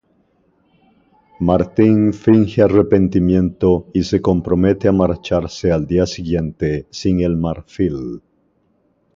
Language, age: Spanish, 50-59